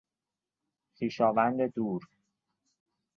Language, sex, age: Persian, male, 19-29